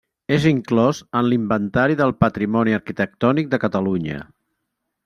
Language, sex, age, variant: Catalan, male, 50-59, Central